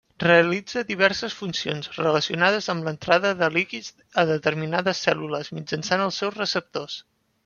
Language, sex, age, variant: Catalan, male, 19-29, Central